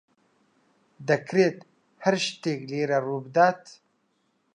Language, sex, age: Central Kurdish, male, 19-29